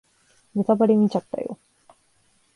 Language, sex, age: Japanese, female, 19-29